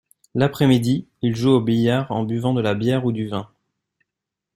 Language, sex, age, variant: French, male, 19-29, Français de métropole